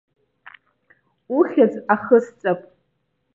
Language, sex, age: Abkhazian, female, 19-29